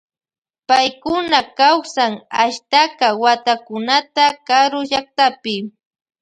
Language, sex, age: Loja Highland Quichua, female, 19-29